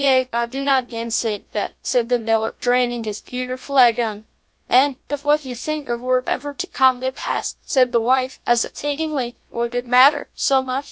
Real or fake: fake